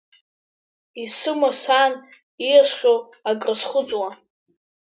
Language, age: Abkhazian, under 19